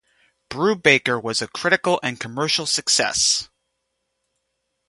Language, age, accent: English, 19-29, United States English